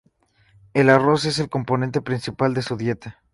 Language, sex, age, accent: Spanish, male, 19-29, México